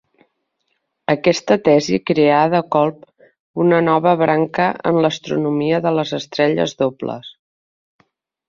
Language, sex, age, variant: Catalan, female, 40-49, Central